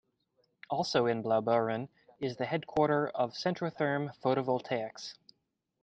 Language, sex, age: English, male, 19-29